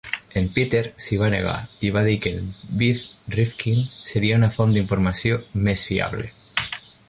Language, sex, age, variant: Catalan, male, 19-29, Nord-Occidental